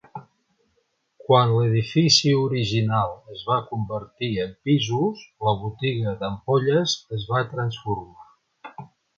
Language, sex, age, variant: Catalan, male, 60-69, Central